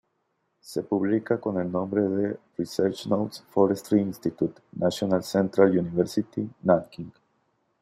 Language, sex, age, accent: Spanish, male, 30-39, México